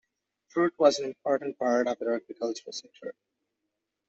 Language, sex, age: English, male, under 19